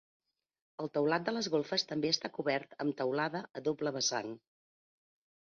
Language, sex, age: Catalan, female, 40-49